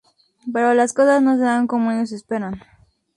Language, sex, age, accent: Spanish, female, 19-29, México